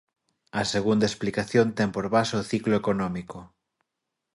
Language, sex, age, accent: Galician, male, 19-29, Oriental (común en zona oriental)